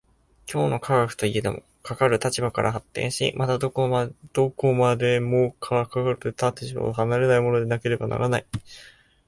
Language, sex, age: Japanese, male, 19-29